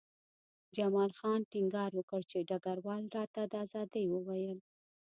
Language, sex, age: Pashto, female, 30-39